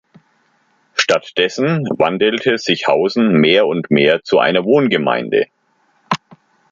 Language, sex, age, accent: German, male, 50-59, Deutschland Deutsch